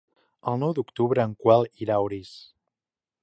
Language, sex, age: Catalan, male, under 19